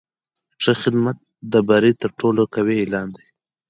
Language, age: Pashto, 19-29